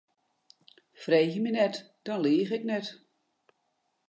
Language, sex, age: Western Frisian, female, 60-69